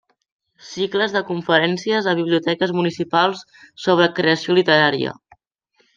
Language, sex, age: Catalan, male, under 19